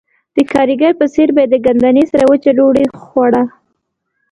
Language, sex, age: Pashto, female, 19-29